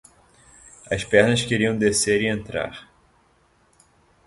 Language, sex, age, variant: Portuguese, male, 19-29, Portuguese (Brasil)